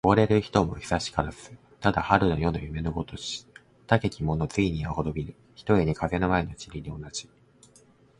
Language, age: Japanese, 19-29